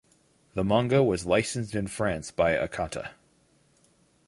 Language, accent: English, United States English